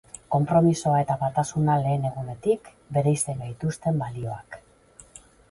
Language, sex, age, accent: Basque, female, 50-59, Mendebalekoa (Araba, Bizkaia, Gipuzkoako mendebaleko herri batzuk)